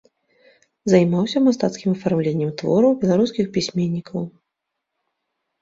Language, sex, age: Belarusian, female, 30-39